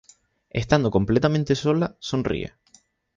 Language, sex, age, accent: Spanish, male, 19-29, España: Islas Canarias